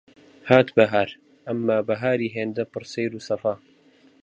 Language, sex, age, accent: Central Kurdish, male, 19-29, سۆرانی